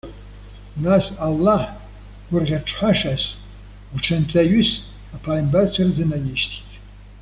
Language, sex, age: Abkhazian, male, 70-79